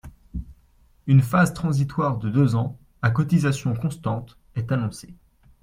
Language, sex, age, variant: French, male, 19-29, Français de métropole